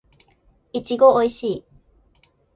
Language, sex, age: Japanese, female, 19-29